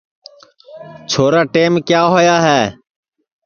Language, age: Sansi, 19-29